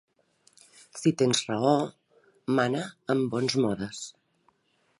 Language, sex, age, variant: Catalan, female, 50-59, Nord-Occidental